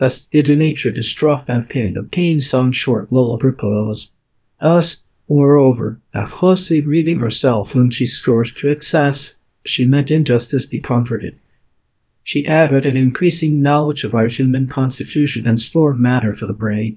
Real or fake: fake